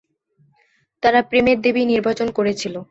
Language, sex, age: Bengali, female, 19-29